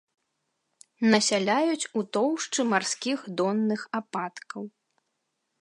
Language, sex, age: Belarusian, female, 30-39